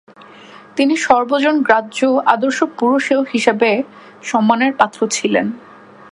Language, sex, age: Bengali, female, 19-29